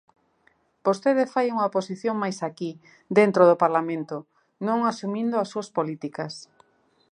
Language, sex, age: Galician, female, 40-49